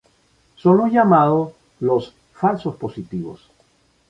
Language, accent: Spanish, Caribe: Cuba, Venezuela, Puerto Rico, República Dominicana, Panamá, Colombia caribeña, México caribeño, Costa del golfo de México